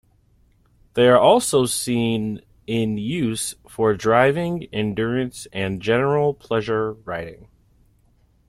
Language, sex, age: English, male, 19-29